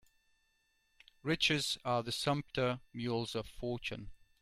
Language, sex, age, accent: English, male, 40-49, England English